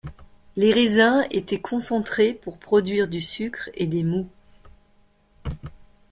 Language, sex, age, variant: French, female, 40-49, Français de métropole